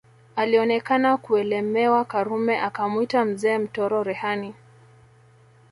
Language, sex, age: Swahili, male, 30-39